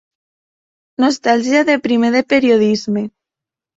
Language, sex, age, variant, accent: Catalan, female, 19-29, Septentrional, septentrional